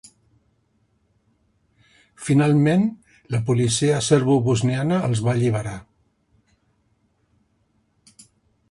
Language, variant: Catalan, Central